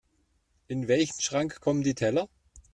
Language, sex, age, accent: German, male, 40-49, Deutschland Deutsch